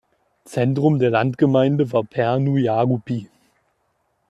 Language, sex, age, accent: German, male, 19-29, Deutschland Deutsch